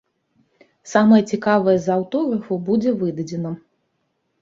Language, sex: Belarusian, female